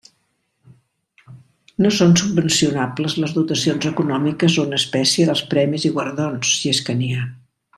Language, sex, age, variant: Catalan, female, 70-79, Central